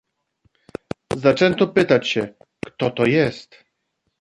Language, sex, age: Polish, male, 40-49